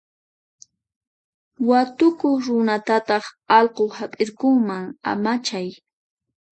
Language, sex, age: Puno Quechua, female, 19-29